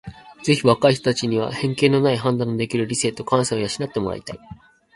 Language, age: Japanese, 19-29